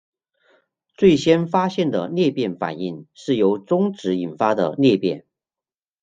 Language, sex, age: Chinese, male, 40-49